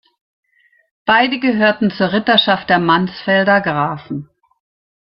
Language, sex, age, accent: German, female, 60-69, Deutschland Deutsch